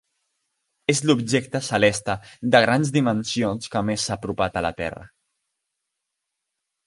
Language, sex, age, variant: Catalan, male, under 19, Central